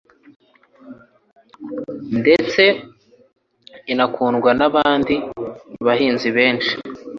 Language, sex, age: Kinyarwanda, male, 19-29